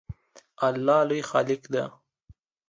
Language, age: Pashto, under 19